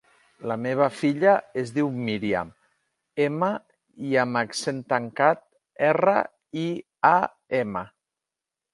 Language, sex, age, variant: Catalan, male, 50-59, Septentrional